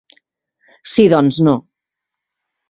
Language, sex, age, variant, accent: Catalan, female, 40-49, Central, Català central